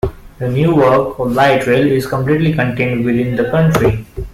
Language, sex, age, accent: English, male, 19-29, India and South Asia (India, Pakistan, Sri Lanka)